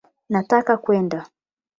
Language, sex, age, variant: Swahili, female, 19-29, Kiswahili cha Bara ya Tanzania